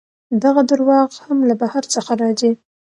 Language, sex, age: Pashto, female, 30-39